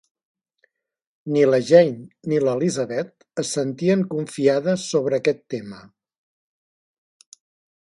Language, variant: Catalan, Central